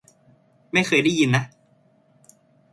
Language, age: Thai, 19-29